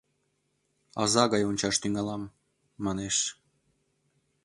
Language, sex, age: Mari, male, 19-29